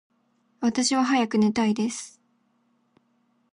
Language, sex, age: Japanese, female, under 19